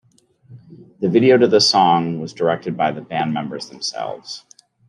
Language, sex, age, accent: English, male, 30-39, United States English